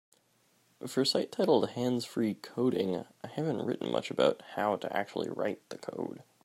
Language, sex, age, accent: English, male, 19-29, United States English